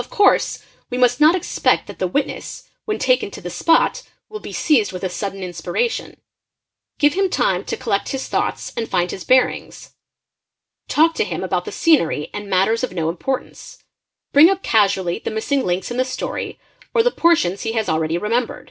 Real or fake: real